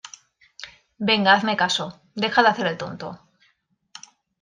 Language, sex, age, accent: Spanish, female, 30-39, España: Norte peninsular (Asturias, Castilla y León, Cantabria, País Vasco, Navarra, Aragón, La Rioja, Guadalajara, Cuenca)